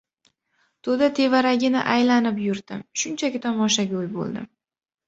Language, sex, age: Uzbek, female, 19-29